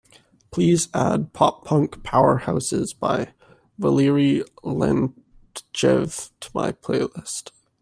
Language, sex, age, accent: English, male, 19-29, Canadian English